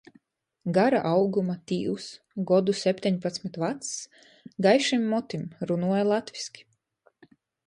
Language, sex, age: Latgalian, female, 30-39